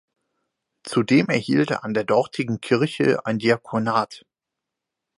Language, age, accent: German, 19-29, Deutschland Deutsch